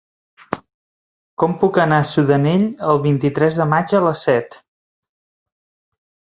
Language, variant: Catalan, Central